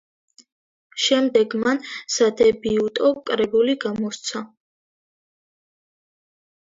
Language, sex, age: Georgian, female, under 19